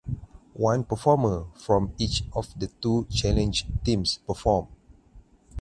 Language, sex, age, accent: English, male, 30-39, Malaysian English